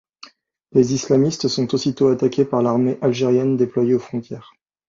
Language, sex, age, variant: French, male, 30-39, Français de métropole